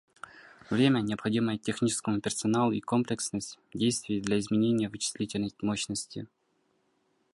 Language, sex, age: Russian, male, under 19